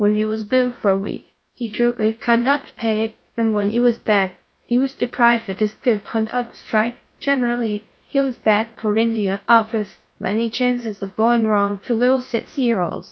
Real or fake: fake